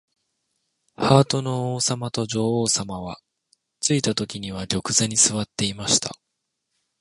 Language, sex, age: Japanese, male, 19-29